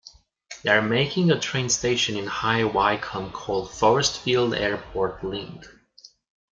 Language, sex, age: English, male, 19-29